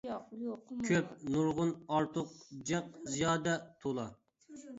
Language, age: Uyghur, 19-29